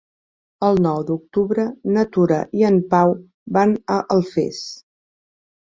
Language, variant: Catalan, Central